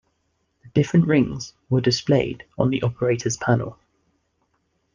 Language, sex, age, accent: English, male, 30-39, England English